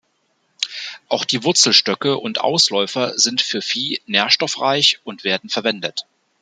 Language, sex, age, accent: German, male, 40-49, Deutschland Deutsch